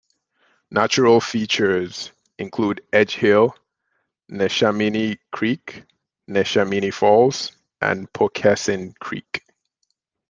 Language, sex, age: English, male, 30-39